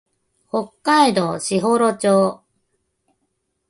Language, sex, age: Japanese, female, 30-39